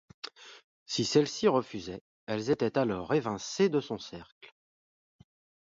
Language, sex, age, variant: French, male, 40-49, Français de métropole